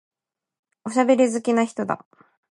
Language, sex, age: Japanese, female, 19-29